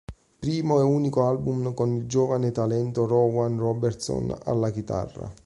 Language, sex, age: Italian, male, 30-39